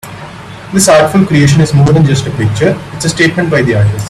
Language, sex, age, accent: English, male, 19-29, India and South Asia (India, Pakistan, Sri Lanka)